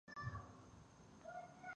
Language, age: Pashto, 19-29